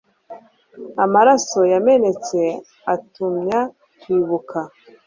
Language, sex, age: Kinyarwanda, female, 30-39